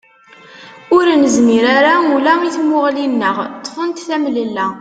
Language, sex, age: Kabyle, female, 19-29